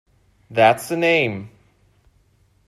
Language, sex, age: English, male, 30-39